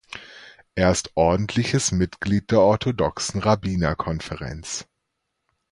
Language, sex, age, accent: German, male, 30-39, Deutschland Deutsch